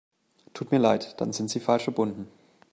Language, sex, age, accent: German, male, 19-29, Deutschland Deutsch